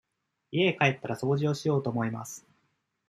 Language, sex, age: Japanese, male, 19-29